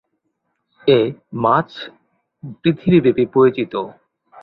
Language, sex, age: Bengali, male, 19-29